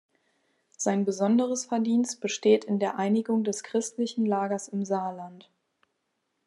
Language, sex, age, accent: German, female, 19-29, Deutschland Deutsch